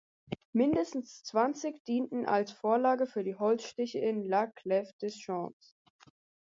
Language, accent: German, Deutschland Deutsch